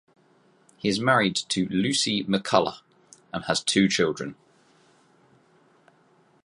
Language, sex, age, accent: English, male, 19-29, England English